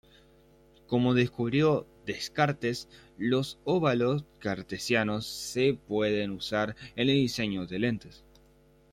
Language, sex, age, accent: Spanish, male, under 19, Rioplatense: Argentina, Uruguay, este de Bolivia, Paraguay